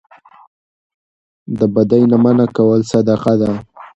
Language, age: Pashto, 19-29